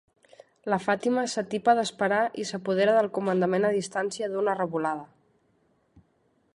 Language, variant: Catalan, Central